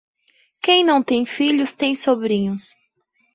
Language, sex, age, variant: Portuguese, female, 19-29, Portuguese (Brasil)